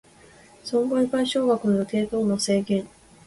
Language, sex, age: Japanese, female, 19-29